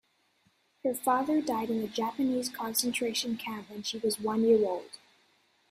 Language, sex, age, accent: English, male, under 19, Australian English